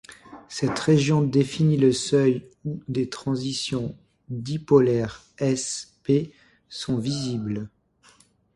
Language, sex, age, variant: French, male, 50-59, Français de métropole